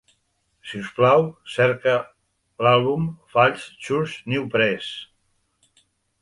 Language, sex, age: Catalan, male, 60-69